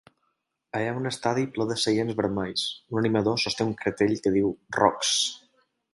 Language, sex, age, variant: Catalan, male, 19-29, Balear